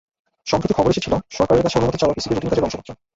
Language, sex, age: Bengali, male, 19-29